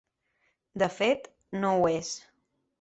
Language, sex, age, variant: Catalan, female, 19-29, Central